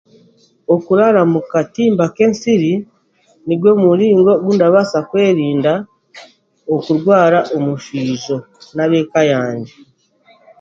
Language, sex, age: Chiga, female, 40-49